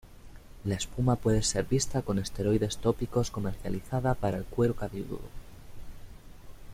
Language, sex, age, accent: Spanish, male, 19-29, España: Sur peninsular (Andalucia, Extremadura, Murcia)